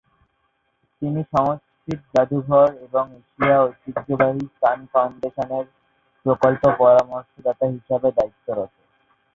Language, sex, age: Bengali, male, 19-29